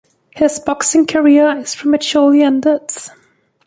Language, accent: English, England English